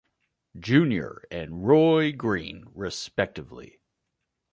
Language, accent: English, United States English